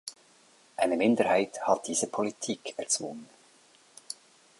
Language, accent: German, Schweizerdeutsch